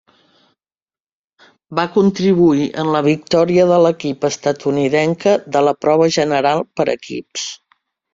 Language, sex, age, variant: Catalan, female, 60-69, Central